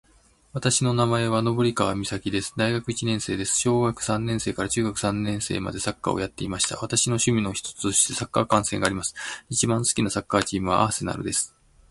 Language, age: Japanese, 50-59